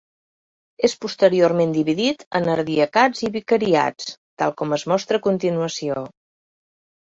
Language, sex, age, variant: Catalan, female, 50-59, Central